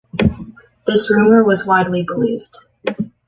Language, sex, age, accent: English, female, 19-29, Canadian English